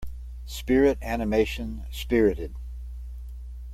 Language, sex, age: English, male, 70-79